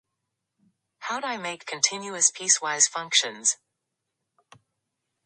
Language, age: English, under 19